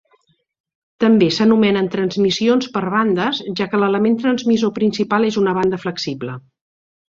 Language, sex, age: Catalan, female, 50-59